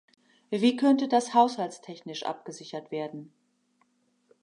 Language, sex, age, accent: German, female, 60-69, Deutschland Deutsch